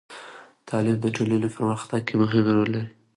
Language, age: Pashto, 19-29